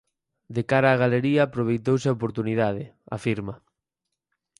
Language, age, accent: Galician, under 19, Normativo (estándar)